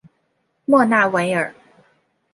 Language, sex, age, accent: Chinese, female, 19-29, 出生地：黑龙江省